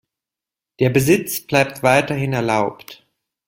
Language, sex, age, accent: German, male, 19-29, Deutschland Deutsch